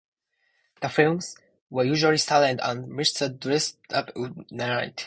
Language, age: English, 19-29